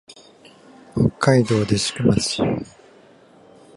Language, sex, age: Japanese, male, 19-29